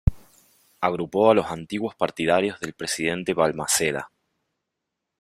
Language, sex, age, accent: Spanish, male, 30-39, Rioplatense: Argentina, Uruguay, este de Bolivia, Paraguay